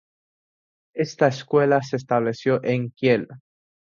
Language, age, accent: Spanish, 19-29, España: Islas Canarias